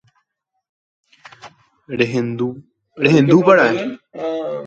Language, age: Guarani, 19-29